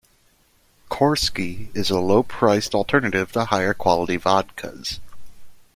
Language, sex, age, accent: English, male, 19-29, United States English